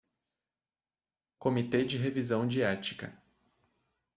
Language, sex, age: Portuguese, male, 19-29